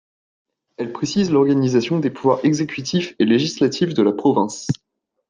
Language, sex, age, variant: French, male, 19-29, Français de métropole